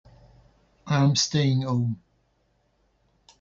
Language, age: English, 60-69